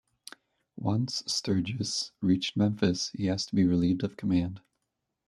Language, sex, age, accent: English, male, 19-29, United States English